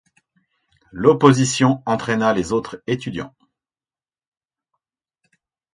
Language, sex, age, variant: French, male, 40-49, Français de métropole